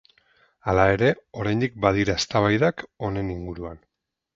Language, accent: Basque, Mendebalekoa (Araba, Bizkaia, Gipuzkoako mendebaleko herri batzuk)